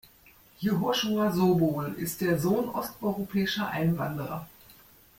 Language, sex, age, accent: German, female, 50-59, Deutschland Deutsch